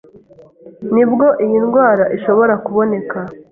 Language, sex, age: Kinyarwanda, female, 19-29